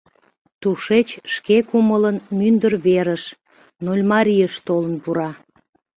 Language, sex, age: Mari, female, 40-49